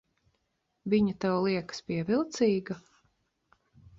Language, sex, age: Latvian, female, 60-69